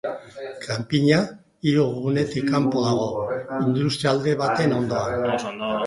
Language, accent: Basque, Erdialdekoa edo Nafarra (Gipuzkoa, Nafarroa)